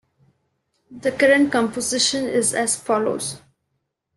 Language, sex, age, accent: English, female, 19-29, India and South Asia (India, Pakistan, Sri Lanka)